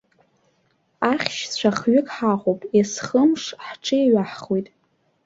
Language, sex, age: Abkhazian, female, under 19